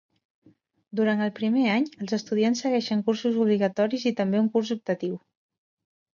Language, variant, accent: Catalan, Central, central